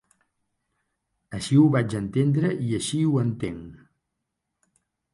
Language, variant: Catalan, Central